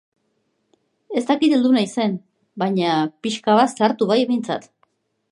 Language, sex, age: Basque, female, 50-59